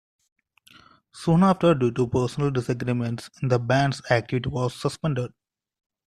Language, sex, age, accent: English, female, 19-29, India and South Asia (India, Pakistan, Sri Lanka)